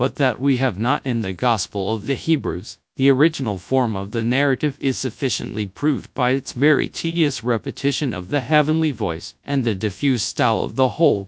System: TTS, GradTTS